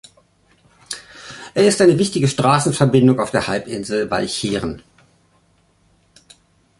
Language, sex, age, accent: German, male, 50-59, Deutschland Deutsch